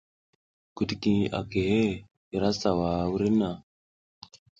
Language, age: South Giziga, 19-29